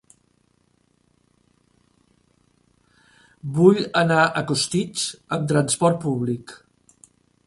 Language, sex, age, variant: Catalan, male, 60-69, Central